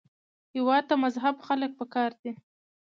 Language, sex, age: Pashto, female, under 19